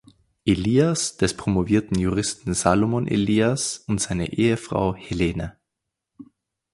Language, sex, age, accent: German, male, 19-29, Österreichisches Deutsch